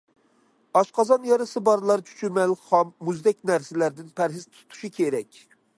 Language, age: Uyghur, 30-39